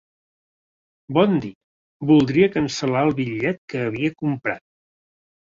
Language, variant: Catalan, Central